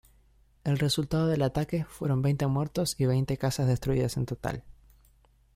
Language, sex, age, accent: Spanish, male, under 19, Rioplatense: Argentina, Uruguay, este de Bolivia, Paraguay